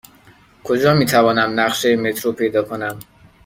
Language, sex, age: Persian, male, 19-29